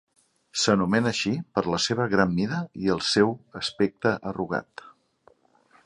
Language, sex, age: Catalan, male, 50-59